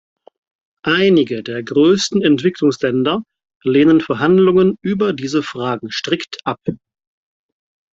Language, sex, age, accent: German, male, 30-39, Deutschland Deutsch